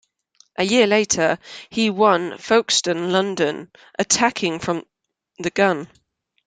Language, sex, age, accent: English, female, 19-29, England English